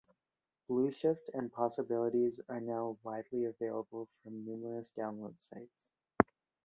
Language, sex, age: English, male, 19-29